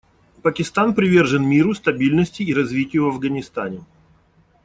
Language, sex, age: Russian, male, 40-49